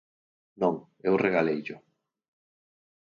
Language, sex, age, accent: Galician, male, 40-49, Central (gheada); Normativo (estándar)